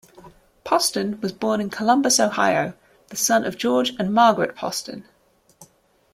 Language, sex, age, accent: English, female, 30-39, England English